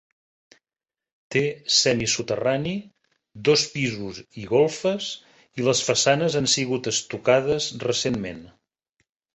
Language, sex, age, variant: Catalan, male, 60-69, Central